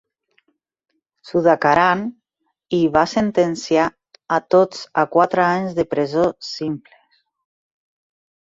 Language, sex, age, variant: Catalan, female, 40-49, Central